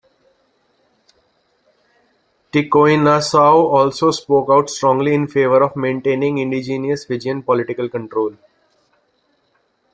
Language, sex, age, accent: English, male, 19-29, India and South Asia (India, Pakistan, Sri Lanka)